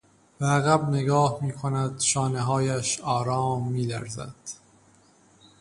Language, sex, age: Persian, male, 30-39